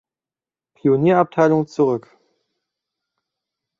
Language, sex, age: German, male, 19-29